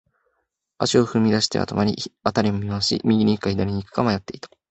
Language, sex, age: Japanese, male, 19-29